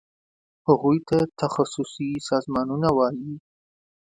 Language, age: Pashto, 19-29